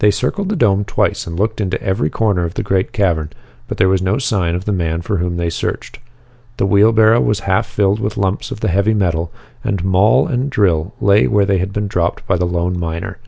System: none